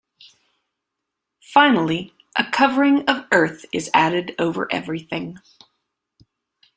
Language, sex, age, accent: English, female, 40-49, United States English